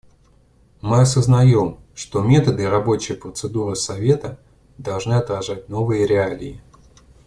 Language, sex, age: Russian, male, 30-39